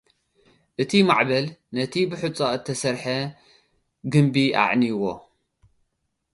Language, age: Tigrinya, 19-29